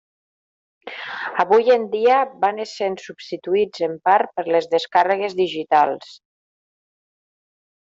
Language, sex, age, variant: Catalan, male, 70-79, Central